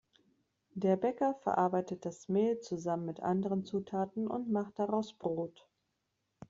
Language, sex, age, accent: German, female, 30-39, Deutschland Deutsch